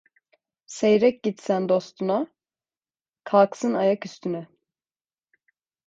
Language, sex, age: Turkish, female, 19-29